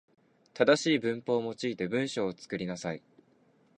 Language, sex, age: Japanese, male, 19-29